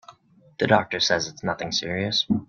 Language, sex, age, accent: English, male, under 19, Canadian English